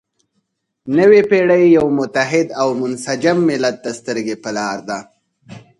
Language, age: Pashto, 19-29